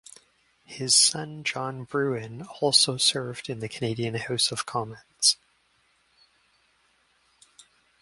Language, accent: English, Canadian English